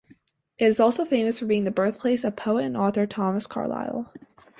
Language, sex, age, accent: English, female, under 19, United States English